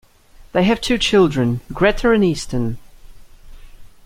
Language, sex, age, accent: English, male, 19-29, England English